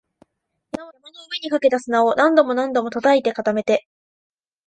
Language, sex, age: Japanese, female, under 19